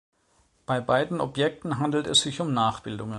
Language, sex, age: German, male, 40-49